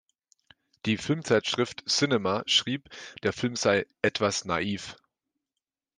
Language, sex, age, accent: German, male, 30-39, Deutschland Deutsch